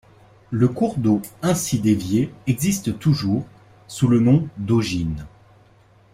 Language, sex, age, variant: French, male, 19-29, Français de métropole